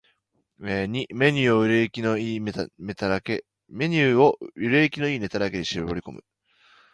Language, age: Japanese, 19-29